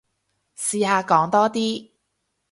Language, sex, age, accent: Cantonese, female, 30-39, 广州音